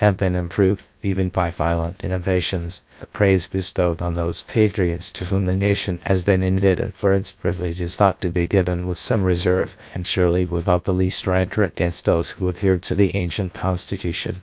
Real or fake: fake